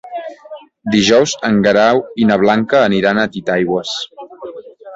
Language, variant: Catalan, Central